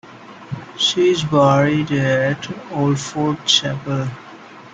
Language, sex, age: English, male, 19-29